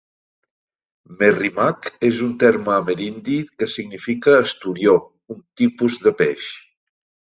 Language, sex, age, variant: Catalan, male, 70-79, Central